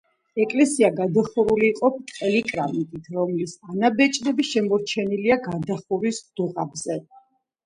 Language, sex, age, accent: Georgian, female, 40-49, ჩვეულებრივი